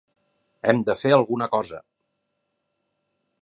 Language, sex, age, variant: Catalan, male, 60-69, Central